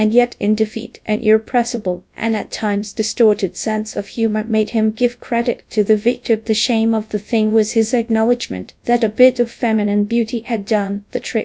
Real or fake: fake